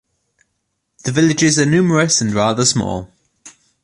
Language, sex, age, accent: English, male, 30-39, England English